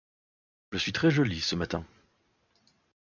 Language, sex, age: French, male, 40-49